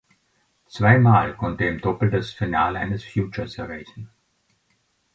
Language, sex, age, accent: German, male, 60-69, Österreichisches Deutsch